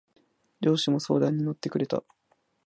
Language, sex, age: Japanese, female, 90+